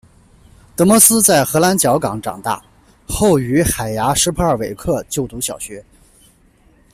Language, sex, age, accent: Chinese, male, 30-39, 出生地：江苏省